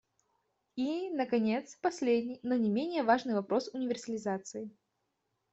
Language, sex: Russian, female